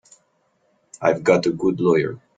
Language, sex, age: English, male, 19-29